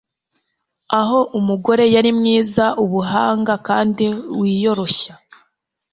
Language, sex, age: Kinyarwanda, female, 19-29